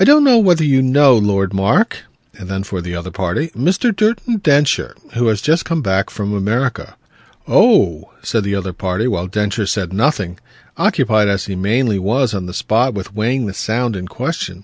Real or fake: real